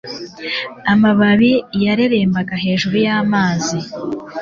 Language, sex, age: Kinyarwanda, female, 19-29